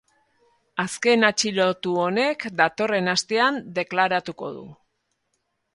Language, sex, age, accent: Basque, female, 50-59, Erdialdekoa edo Nafarra (Gipuzkoa, Nafarroa)